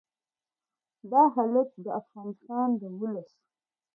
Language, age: Pashto, 19-29